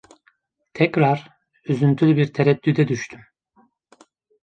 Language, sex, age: Turkish, male, 30-39